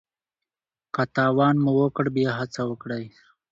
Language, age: Pashto, 19-29